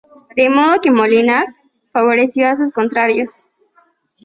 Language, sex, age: Spanish, female, 19-29